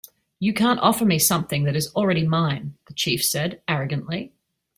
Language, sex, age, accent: English, female, 40-49, Australian English